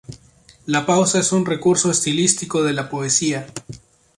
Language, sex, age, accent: Spanish, male, 19-29, Andino-Pacífico: Colombia, Perú, Ecuador, oeste de Bolivia y Venezuela andina